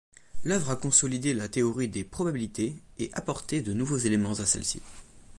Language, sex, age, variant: French, male, 19-29, Français de métropole